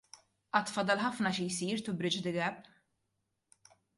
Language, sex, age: Maltese, female, 30-39